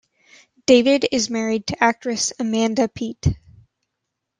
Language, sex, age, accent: English, female, 19-29, United States English